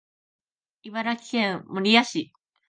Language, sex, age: Japanese, female, under 19